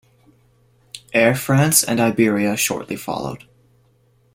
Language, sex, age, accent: English, male, 19-29, Canadian English